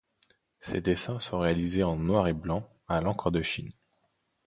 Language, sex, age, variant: French, male, 19-29, Français de métropole